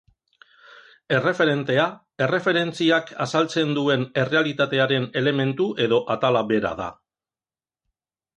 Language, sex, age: Basque, male, 50-59